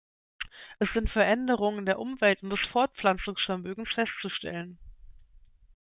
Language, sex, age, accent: German, female, 19-29, Deutschland Deutsch